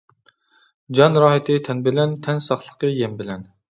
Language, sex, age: Uyghur, male, 30-39